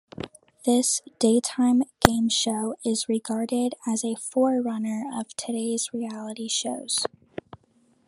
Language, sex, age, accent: English, female, under 19, United States English